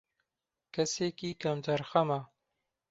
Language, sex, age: Central Kurdish, male, 19-29